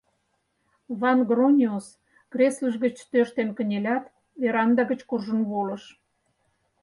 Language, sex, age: Mari, female, 60-69